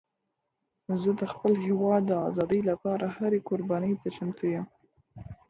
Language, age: Pashto, under 19